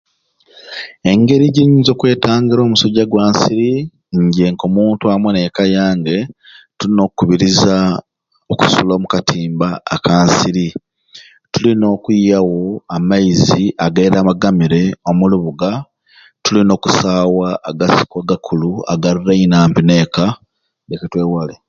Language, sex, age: Ruuli, male, 30-39